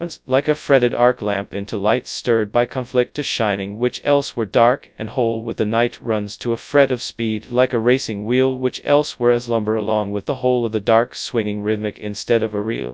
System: TTS, FastPitch